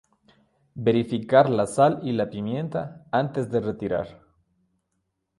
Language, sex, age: Spanish, male, 40-49